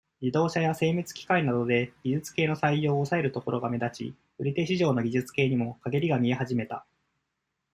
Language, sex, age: Japanese, male, 19-29